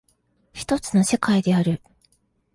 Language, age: Japanese, 19-29